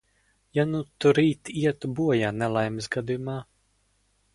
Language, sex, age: Latvian, male, under 19